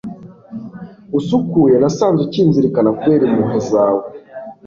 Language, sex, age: Kinyarwanda, male, 19-29